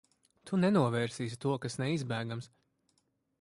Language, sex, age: Latvian, male, 30-39